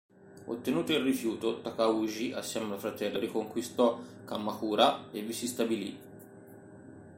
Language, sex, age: Italian, male, 40-49